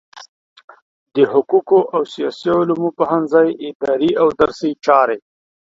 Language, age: Pashto, 40-49